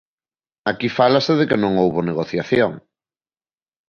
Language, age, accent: Galician, 30-39, Normativo (estándar)